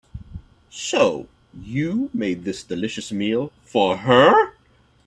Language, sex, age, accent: English, male, 40-49, United States English